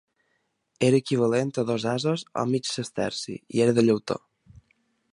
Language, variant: Catalan, Balear